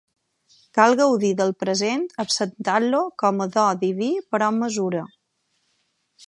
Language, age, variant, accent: Catalan, 30-39, Balear, balear; Palma